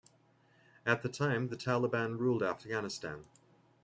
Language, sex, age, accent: English, male, 30-39, Canadian English